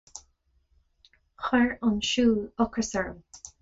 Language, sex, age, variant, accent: Irish, female, 30-39, Gaeilge Chonnacht, Cainteoir líofa, ní ó dhúchas